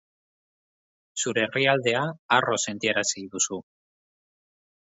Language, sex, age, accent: Basque, male, 40-49, Mendebalekoa (Araba, Bizkaia, Gipuzkoako mendebaleko herri batzuk)